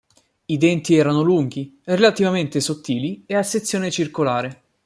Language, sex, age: Italian, male, 19-29